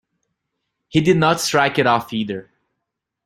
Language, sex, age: English, male, 19-29